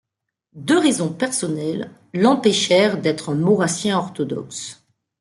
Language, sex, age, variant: French, female, 40-49, Français de métropole